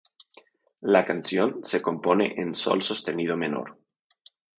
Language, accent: Spanish, México